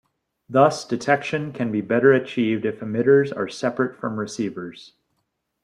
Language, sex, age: English, male, 30-39